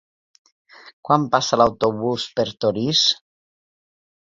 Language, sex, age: Catalan, female, 60-69